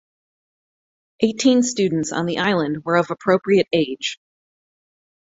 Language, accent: English, United States English